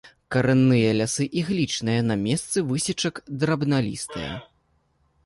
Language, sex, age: Belarusian, male, 30-39